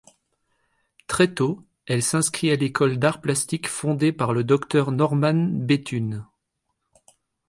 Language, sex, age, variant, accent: French, male, 30-39, Français d'Europe, Français de Belgique